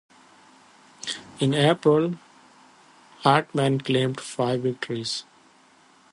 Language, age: English, 40-49